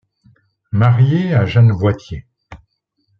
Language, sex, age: French, male, 40-49